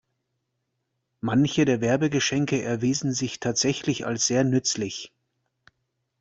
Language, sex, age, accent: German, male, 40-49, Deutschland Deutsch